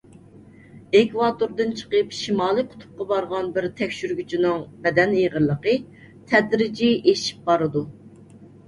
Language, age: Uyghur, 30-39